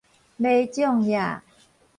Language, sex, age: Min Nan Chinese, female, 40-49